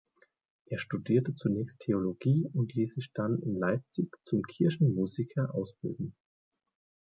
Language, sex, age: German, male, 30-39